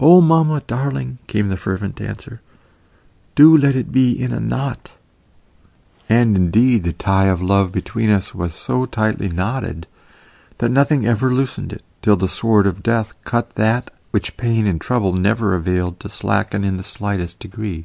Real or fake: real